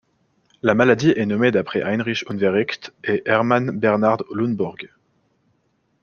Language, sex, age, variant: French, male, 19-29, Français de métropole